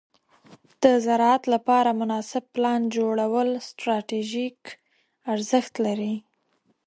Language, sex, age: Pashto, female, 19-29